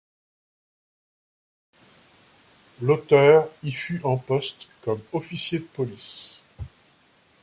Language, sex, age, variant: French, male, 50-59, Français de métropole